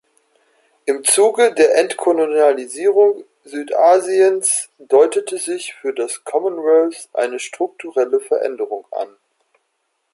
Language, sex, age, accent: German, male, 19-29, Deutschland Deutsch